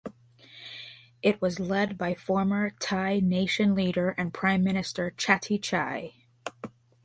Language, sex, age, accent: English, female, 40-49, United States English